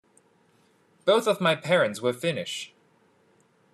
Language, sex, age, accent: English, male, 30-39, Hong Kong English